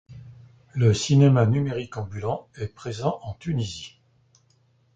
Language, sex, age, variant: French, male, 70-79, Français de métropole